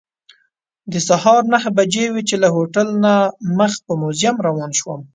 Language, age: Pashto, 19-29